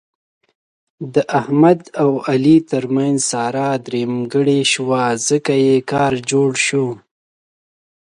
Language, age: Pashto, 19-29